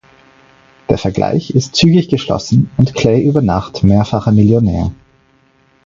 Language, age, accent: German, 30-39, Österreichisches Deutsch